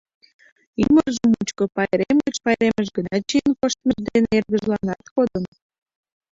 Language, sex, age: Mari, female, 19-29